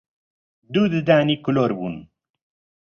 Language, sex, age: Central Kurdish, male, 50-59